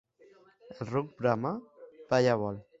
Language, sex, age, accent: Catalan, male, under 19, valencià